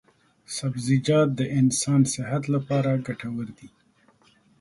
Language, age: Pashto, 40-49